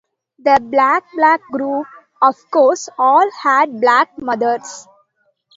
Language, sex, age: English, female, 19-29